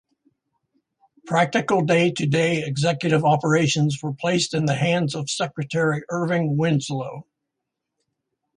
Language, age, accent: English, 60-69, United States English